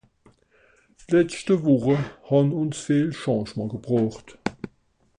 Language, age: Swiss German, 60-69